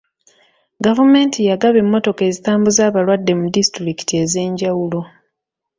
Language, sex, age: Ganda, female, 30-39